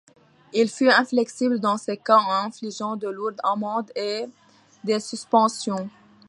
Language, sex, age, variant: French, female, 19-29, Français de métropole